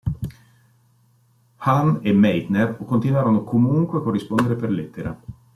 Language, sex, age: Italian, male, 40-49